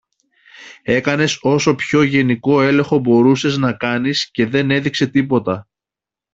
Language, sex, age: Greek, male, 40-49